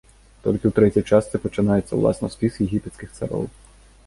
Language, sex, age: Belarusian, male, 30-39